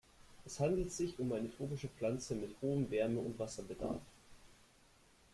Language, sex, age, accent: German, male, 19-29, Deutschland Deutsch